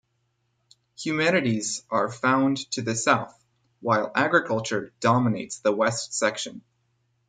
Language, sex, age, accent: English, male, 19-29, United States English